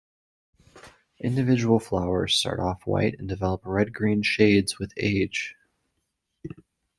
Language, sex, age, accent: English, male, 19-29, United States English